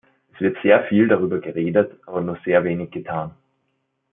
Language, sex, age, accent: German, male, 19-29, Österreichisches Deutsch